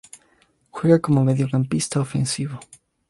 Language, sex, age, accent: Spanish, male, 19-29, Andino-Pacífico: Colombia, Perú, Ecuador, oeste de Bolivia y Venezuela andina